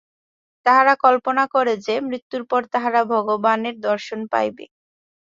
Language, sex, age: Bengali, female, 19-29